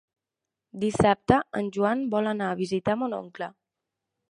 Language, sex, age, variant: Catalan, female, 19-29, Central